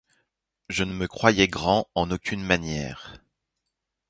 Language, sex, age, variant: French, male, 30-39, Français de métropole